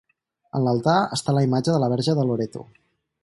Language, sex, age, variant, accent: Catalan, male, 19-29, Central, central